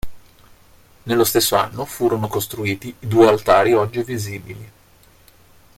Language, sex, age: Italian, male, 40-49